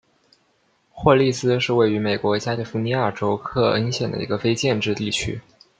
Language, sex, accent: Chinese, male, 出生地：湖北省